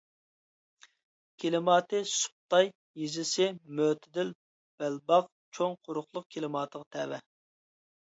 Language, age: Uyghur, 19-29